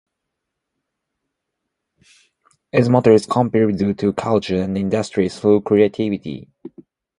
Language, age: English, 19-29